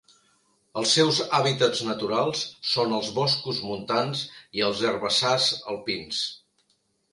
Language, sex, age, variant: Catalan, male, 50-59, Central